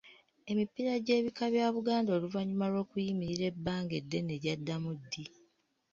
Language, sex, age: Ganda, female, 19-29